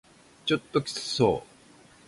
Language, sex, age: Japanese, male, 70-79